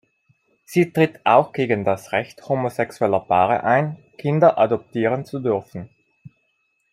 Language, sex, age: German, male, 30-39